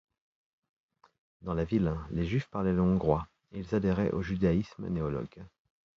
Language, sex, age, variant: French, male, 30-39, Français de métropole